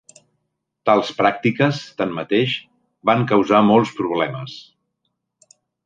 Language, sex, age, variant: Catalan, male, 40-49, Central